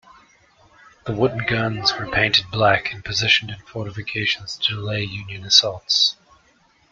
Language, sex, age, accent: English, male, 30-39, Canadian English